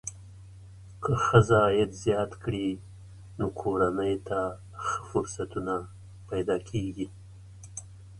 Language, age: Pashto, 60-69